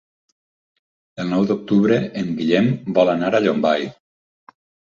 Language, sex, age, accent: Catalan, male, 50-59, valencià